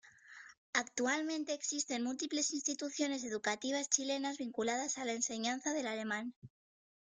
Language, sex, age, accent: Spanish, female, under 19, España: Norte peninsular (Asturias, Castilla y León, Cantabria, País Vasco, Navarra, Aragón, La Rioja, Guadalajara, Cuenca)